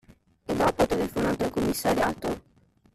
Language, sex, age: Italian, male, under 19